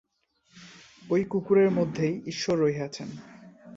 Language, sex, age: Bengali, male, 19-29